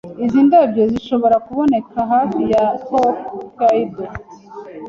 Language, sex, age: Kinyarwanda, female, 30-39